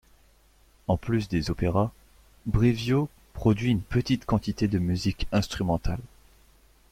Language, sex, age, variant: French, male, 19-29, Français de métropole